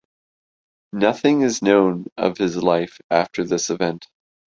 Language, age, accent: English, 30-39, Canadian English